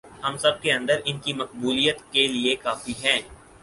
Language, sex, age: Urdu, male, 19-29